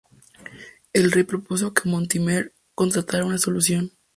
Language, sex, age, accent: Spanish, female, under 19, México